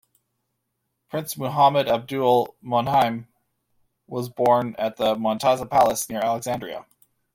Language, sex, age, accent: English, male, 30-39, Canadian English